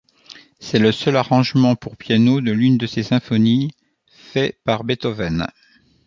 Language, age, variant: French, 60-69, Français de métropole